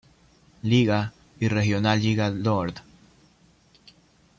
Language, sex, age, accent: Spanish, male, 19-29, Andino-Pacífico: Colombia, Perú, Ecuador, oeste de Bolivia y Venezuela andina